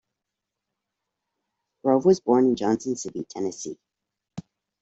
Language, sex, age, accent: English, female, 50-59, Canadian English